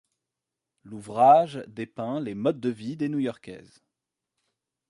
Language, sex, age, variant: French, male, 30-39, Français de métropole